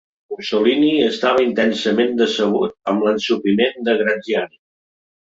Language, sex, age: Catalan, male, 70-79